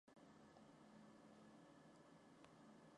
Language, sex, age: Spanish, male, 40-49